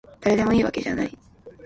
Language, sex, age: Japanese, female, under 19